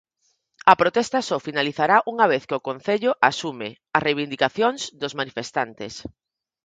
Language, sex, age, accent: Galician, female, 40-49, Normativo (estándar)